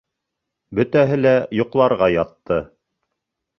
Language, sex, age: Bashkir, male, 30-39